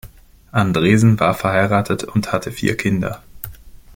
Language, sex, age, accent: German, male, 30-39, Deutschland Deutsch